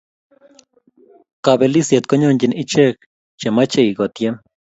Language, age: Kalenjin, 19-29